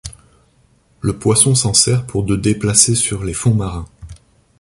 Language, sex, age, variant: French, male, 30-39, Français de métropole